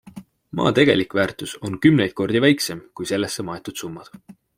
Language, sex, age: Estonian, male, 19-29